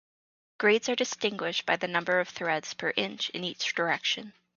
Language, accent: English, United States English; Canadian English